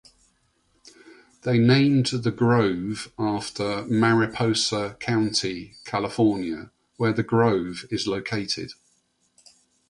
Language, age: English, 60-69